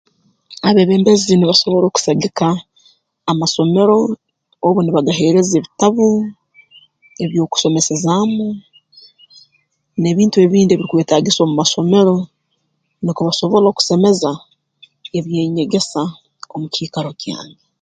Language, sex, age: Tooro, female, 19-29